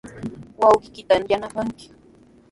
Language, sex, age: Sihuas Ancash Quechua, female, 19-29